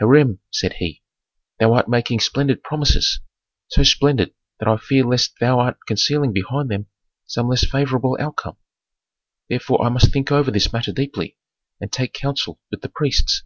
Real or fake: real